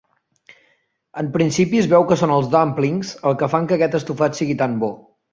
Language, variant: Catalan, Central